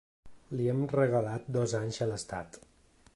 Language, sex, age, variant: Catalan, male, 30-39, Central